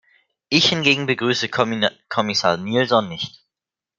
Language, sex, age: German, male, under 19